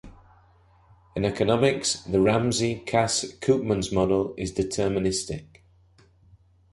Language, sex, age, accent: English, male, 30-39, England English